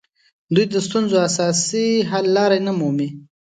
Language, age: Pashto, 19-29